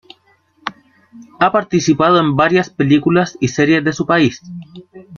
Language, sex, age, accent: Spanish, male, under 19, Chileno: Chile, Cuyo